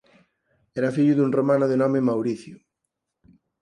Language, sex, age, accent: Galician, male, 30-39, Normativo (estándar)